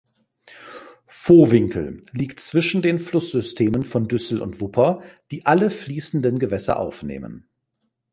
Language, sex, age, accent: German, male, 40-49, Deutschland Deutsch